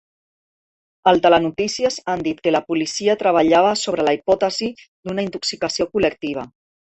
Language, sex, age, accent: Catalan, female, 40-49, Barceloní